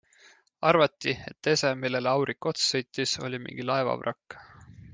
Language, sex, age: Estonian, male, 19-29